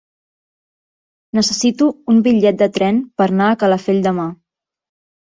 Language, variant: Catalan, Central